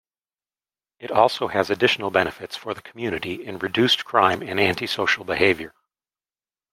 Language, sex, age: English, male, 40-49